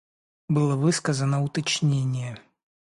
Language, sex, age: Russian, male, 30-39